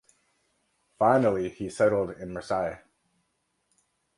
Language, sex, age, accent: English, male, 40-49, United States English